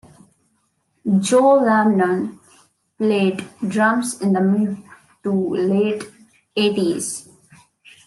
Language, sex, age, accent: English, female, 19-29, India and South Asia (India, Pakistan, Sri Lanka)